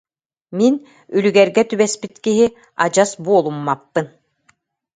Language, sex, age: Yakut, female, 50-59